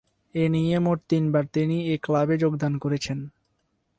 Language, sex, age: Bengali, male, 19-29